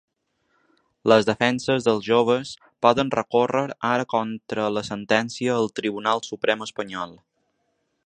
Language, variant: Catalan, Balear